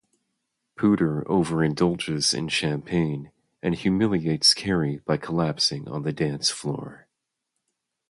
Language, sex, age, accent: English, male, 19-29, United States English